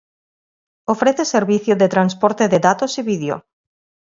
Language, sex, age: Spanish, female, 40-49